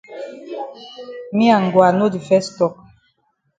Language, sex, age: Cameroon Pidgin, female, 40-49